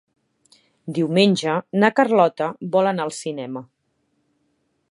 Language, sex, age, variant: Catalan, female, 40-49, Central